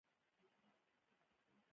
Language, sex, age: Pashto, female, 19-29